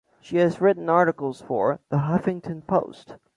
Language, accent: English, United States English